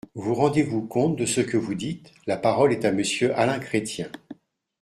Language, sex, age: French, male, 60-69